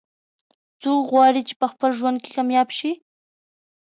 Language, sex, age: Pashto, female, 19-29